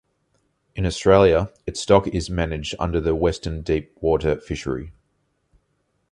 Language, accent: English, Australian English